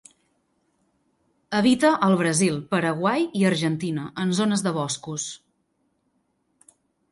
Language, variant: Catalan, Central